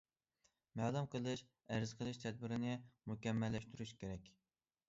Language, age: Uyghur, 19-29